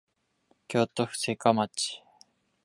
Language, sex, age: Japanese, male, under 19